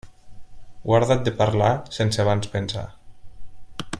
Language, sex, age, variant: Catalan, male, 19-29, Nord-Occidental